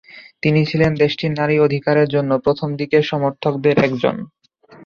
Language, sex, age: Bengali, male, under 19